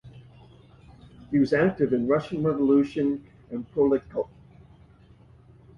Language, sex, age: English, male, 60-69